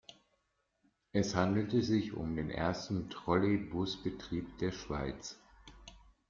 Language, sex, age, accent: German, male, 50-59, Deutschland Deutsch